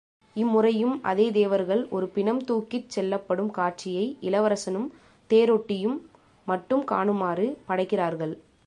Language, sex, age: Tamil, female, 19-29